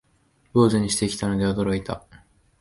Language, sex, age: Japanese, male, 19-29